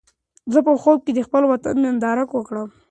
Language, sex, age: Pashto, male, 19-29